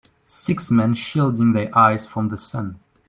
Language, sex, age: English, male, 19-29